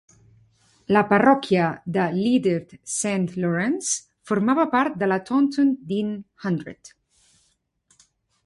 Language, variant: Catalan, Central